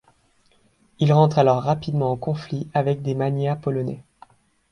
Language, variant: French, Français de métropole